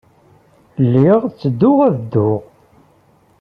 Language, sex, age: Kabyle, male, 40-49